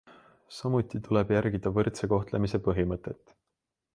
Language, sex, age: Estonian, male, 19-29